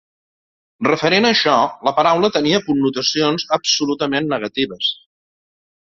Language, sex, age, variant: Catalan, male, 50-59, Central